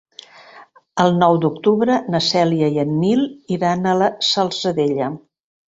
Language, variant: Catalan, Central